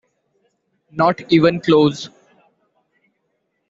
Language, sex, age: English, male, 19-29